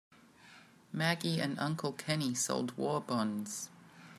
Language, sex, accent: English, female, Australian English